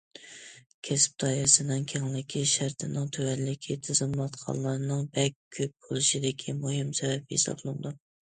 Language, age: Uyghur, 19-29